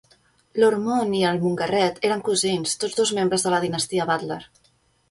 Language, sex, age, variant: Catalan, female, 30-39, Central